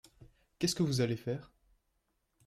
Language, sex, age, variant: French, male, 19-29, Français de métropole